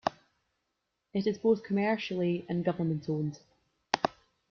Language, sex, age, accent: English, female, 19-29, Scottish English